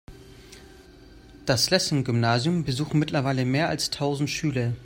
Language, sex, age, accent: German, male, 30-39, Deutschland Deutsch